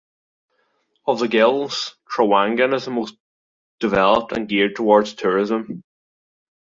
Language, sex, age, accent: English, male, under 19, Irish English